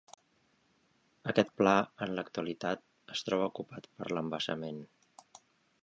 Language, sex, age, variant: Catalan, female, under 19, Central